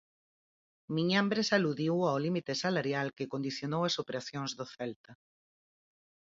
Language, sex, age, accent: Galician, female, 40-49, Oriental (común en zona oriental)